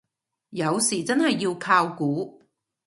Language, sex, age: Cantonese, female, 40-49